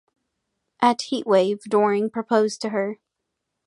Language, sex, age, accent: English, female, under 19, United States English